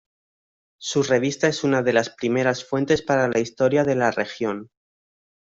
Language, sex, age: Spanish, male, 19-29